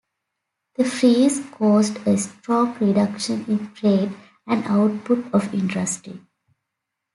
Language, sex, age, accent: English, female, 19-29, United States English